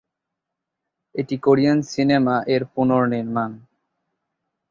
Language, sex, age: Bengali, male, 19-29